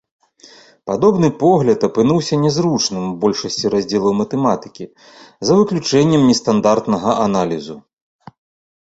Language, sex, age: Belarusian, male, 40-49